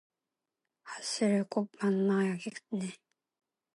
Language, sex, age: Korean, female, 19-29